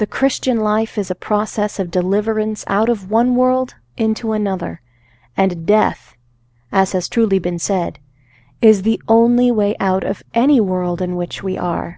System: none